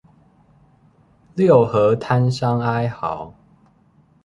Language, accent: Chinese, 出生地：彰化縣